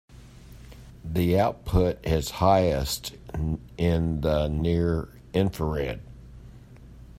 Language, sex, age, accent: English, male, 50-59, United States English